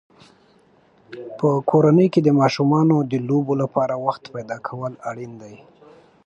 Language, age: Pashto, 30-39